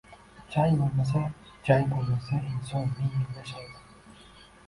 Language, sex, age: Uzbek, male, 19-29